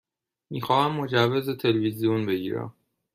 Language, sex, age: Persian, male, 30-39